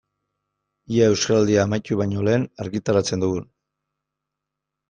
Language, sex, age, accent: Basque, male, 50-59, Mendebalekoa (Araba, Bizkaia, Gipuzkoako mendebaleko herri batzuk)